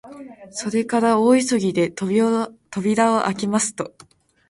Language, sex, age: Japanese, female, 19-29